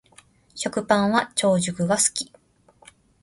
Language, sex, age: Japanese, female, 30-39